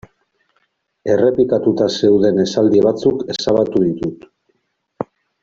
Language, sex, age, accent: Basque, male, 40-49, Mendebalekoa (Araba, Bizkaia, Gipuzkoako mendebaleko herri batzuk)